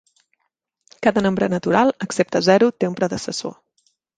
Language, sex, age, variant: Catalan, female, 30-39, Central